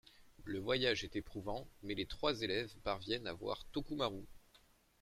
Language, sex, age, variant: French, male, 30-39, Français de métropole